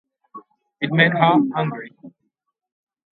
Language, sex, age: English, male, 19-29